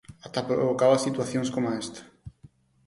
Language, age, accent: Galician, 30-39, Neofalante